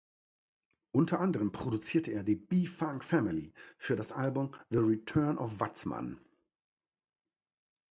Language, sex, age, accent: German, male, 50-59, Deutschland Deutsch